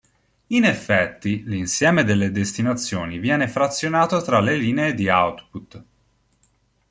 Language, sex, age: Italian, male, 19-29